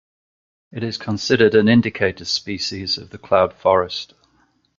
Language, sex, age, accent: English, male, 50-59, England English